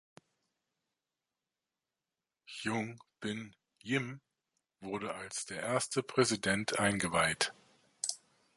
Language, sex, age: German, male, 40-49